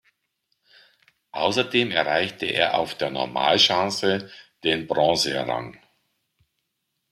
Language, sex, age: German, male, 50-59